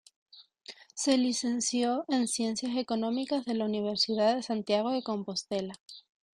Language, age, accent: Spanish, 19-29, Chileno: Chile, Cuyo